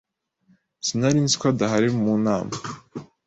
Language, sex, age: Kinyarwanda, male, 19-29